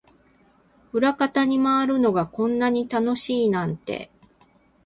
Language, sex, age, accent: Japanese, female, 60-69, 関西